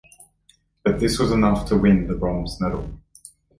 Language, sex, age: English, male, 30-39